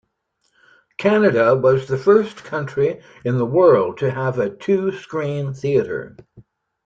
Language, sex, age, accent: English, male, 60-69, United States English